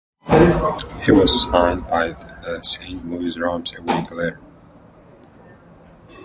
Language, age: English, 19-29